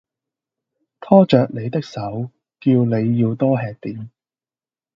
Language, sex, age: Cantonese, male, under 19